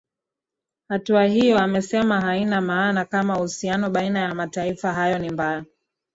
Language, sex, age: Swahili, female, 19-29